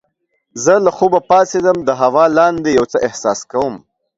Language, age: Pashto, 30-39